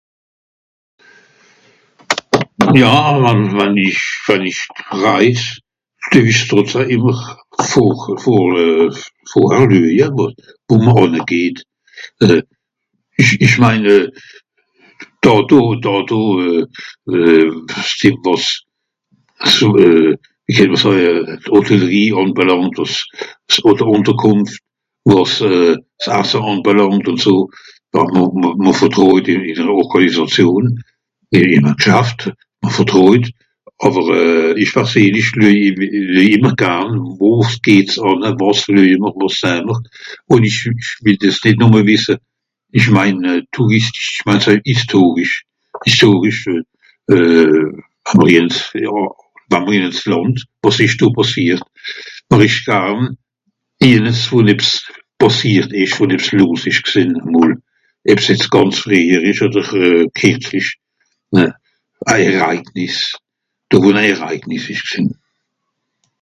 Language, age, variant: Swiss German, 70-79, Nordniederàlemmànisch (Rishoffe, Zàwere, Bùsswìller, Hawenau, Brüemt, Stroossbùri, Molse, Dàmbàch, Schlettstàtt, Pfàlzbùri usw.)